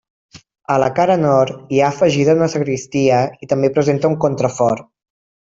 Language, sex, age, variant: Catalan, male, 30-39, Septentrional